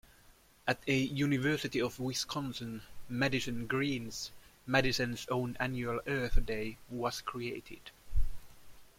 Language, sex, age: English, male, 19-29